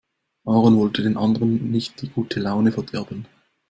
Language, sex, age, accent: German, male, 19-29, Schweizerdeutsch